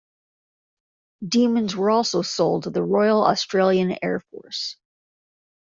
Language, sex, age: English, female, 50-59